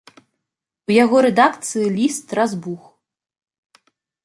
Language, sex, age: Belarusian, female, 30-39